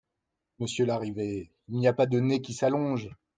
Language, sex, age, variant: French, male, 30-39, Français de métropole